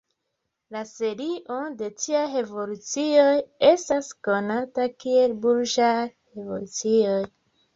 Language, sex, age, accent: Esperanto, female, 30-39, Internacia